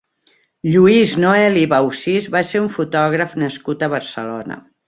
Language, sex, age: Catalan, female, 50-59